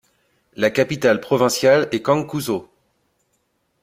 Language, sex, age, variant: French, male, 30-39, Français de métropole